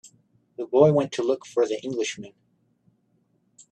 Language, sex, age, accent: English, male, 50-59, United States English